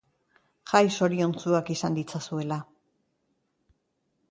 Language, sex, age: Basque, female, 60-69